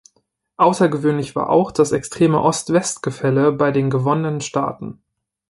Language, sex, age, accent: German, male, 19-29, Deutschland Deutsch